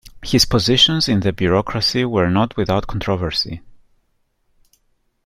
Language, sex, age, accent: English, male, 30-39, England English